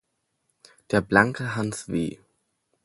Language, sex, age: German, male, under 19